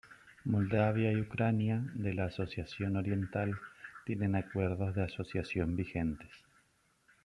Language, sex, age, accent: Spanish, male, 40-49, Rioplatense: Argentina, Uruguay, este de Bolivia, Paraguay